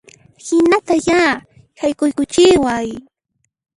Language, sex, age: Puno Quechua, female, 19-29